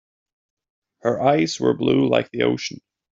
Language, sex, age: English, male, 30-39